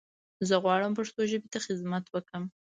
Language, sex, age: Pashto, female, 19-29